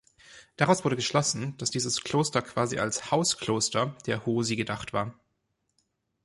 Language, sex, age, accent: German, male, 30-39, Deutschland Deutsch